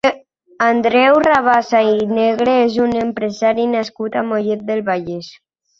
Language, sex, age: Catalan, male, under 19